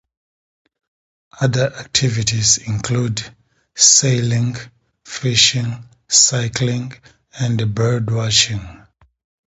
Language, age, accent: English, 40-49, Southern African (South Africa, Zimbabwe, Namibia)